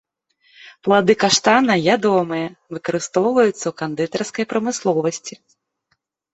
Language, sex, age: Belarusian, female, 30-39